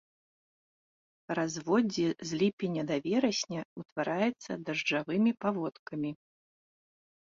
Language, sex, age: Belarusian, female, 40-49